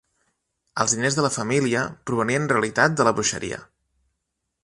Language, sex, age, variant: Catalan, male, 30-39, Nord-Occidental